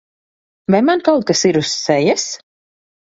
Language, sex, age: Latvian, female, 19-29